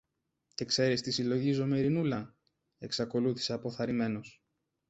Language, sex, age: Greek, male, 19-29